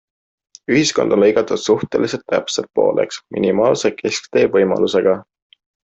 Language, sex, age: Estonian, male, 19-29